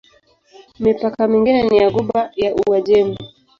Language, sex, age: Swahili, female, 19-29